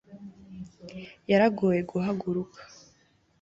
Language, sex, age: Kinyarwanda, female, 19-29